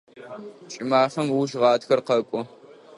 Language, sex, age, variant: Adyghe, male, under 19, Адыгабзэ (Кирил, пстэумэ зэдыряе)